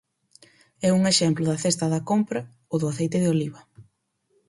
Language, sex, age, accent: Galician, female, 19-29, Normativo (estándar)